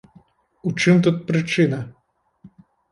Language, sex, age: Belarusian, male, 30-39